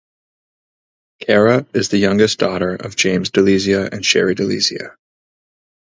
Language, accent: English, Canadian English